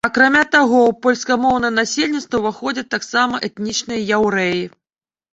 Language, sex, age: Belarusian, female, 40-49